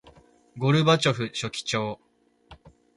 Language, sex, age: Japanese, male, 19-29